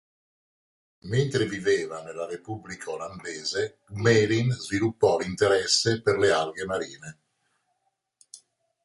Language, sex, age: Italian, male, 60-69